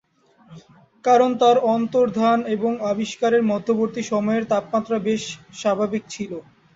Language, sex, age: Bengali, male, 19-29